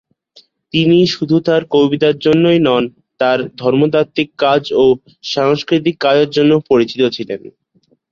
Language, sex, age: Bengali, male, under 19